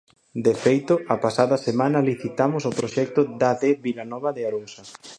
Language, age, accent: Galician, 30-39, Atlántico (seseo e gheada)